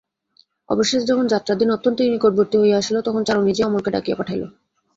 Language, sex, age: Bengali, female, 19-29